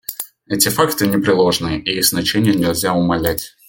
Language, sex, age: Russian, male, under 19